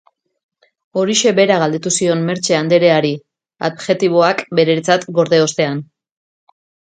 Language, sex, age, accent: Basque, female, 40-49, Mendebalekoa (Araba, Bizkaia, Gipuzkoako mendebaleko herri batzuk)